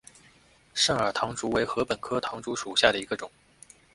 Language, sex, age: Chinese, male, 19-29